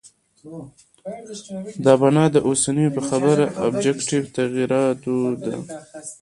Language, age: Pashto, 19-29